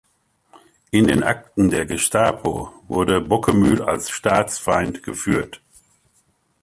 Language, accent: German, Deutschland Deutsch